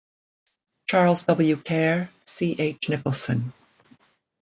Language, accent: English, Canadian English